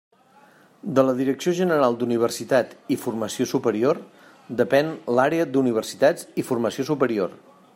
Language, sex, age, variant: Catalan, male, 50-59, Central